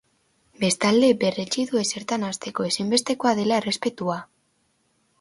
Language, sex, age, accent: Basque, female, under 19, Erdialdekoa edo Nafarra (Gipuzkoa, Nafarroa)